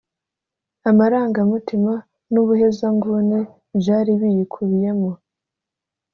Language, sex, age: Kinyarwanda, male, 19-29